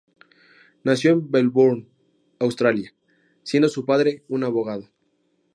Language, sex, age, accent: Spanish, male, under 19, México